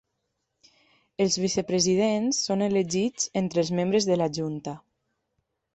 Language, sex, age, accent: Catalan, female, 19-29, valencià